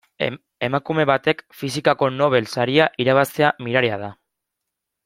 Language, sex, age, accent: Basque, male, 19-29, Mendebalekoa (Araba, Bizkaia, Gipuzkoako mendebaleko herri batzuk)